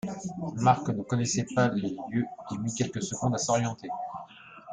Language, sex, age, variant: French, male, 40-49, Français de métropole